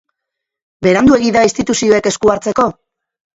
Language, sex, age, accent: Basque, female, 40-49, Mendebalekoa (Araba, Bizkaia, Gipuzkoako mendebaleko herri batzuk)